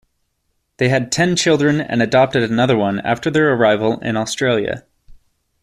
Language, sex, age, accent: English, male, 19-29, United States English